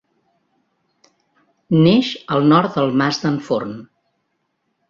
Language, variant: Catalan, Central